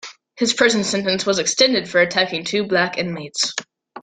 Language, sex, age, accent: English, female, under 19, United States English